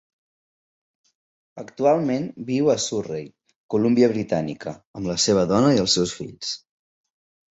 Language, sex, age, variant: Catalan, male, 30-39, Central